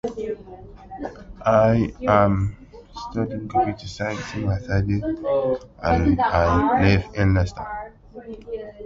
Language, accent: English, England English